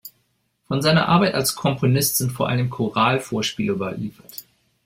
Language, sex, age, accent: German, male, 40-49, Deutschland Deutsch